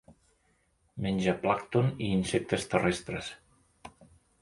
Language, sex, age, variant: Catalan, male, 50-59, Central